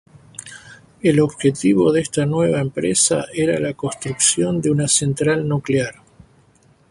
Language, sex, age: Spanish, male, 70-79